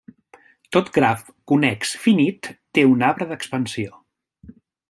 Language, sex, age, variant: Catalan, male, 40-49, Central